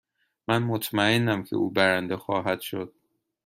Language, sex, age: Persian, male, 30-39